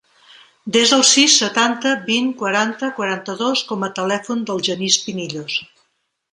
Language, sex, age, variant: Catalan, female, 40-49, Central